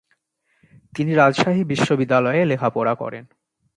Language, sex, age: Bengali, male, 19-29